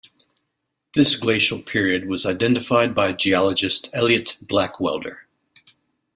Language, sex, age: English, male, 40-49